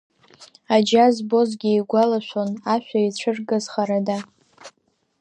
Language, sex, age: Abkhazian, female, under 19